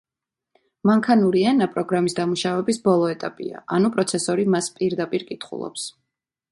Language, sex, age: Georgian, female, 30-39